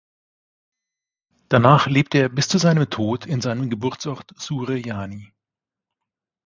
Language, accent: German, Deutschland Deutsch